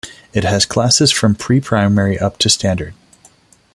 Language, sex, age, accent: English, male, 30-39, United States English